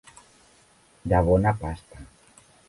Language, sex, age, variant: Catalan, female, 50-59, Central